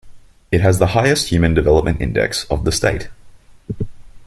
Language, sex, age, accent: English, male, 19-29, Australian English